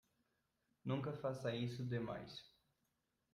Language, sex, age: Portuguese, male, 19-29